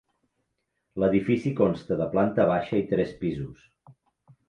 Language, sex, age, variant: Catalan, male, 50-59, Central